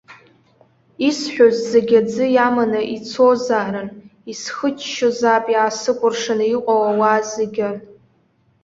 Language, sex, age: Abkhazian, female, under 19